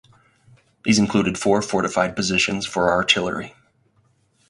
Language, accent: English, United States English